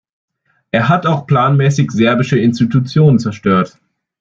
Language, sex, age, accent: German, male, under 19, Deutschland Deutsch